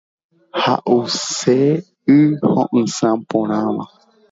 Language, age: Guarani, 19-29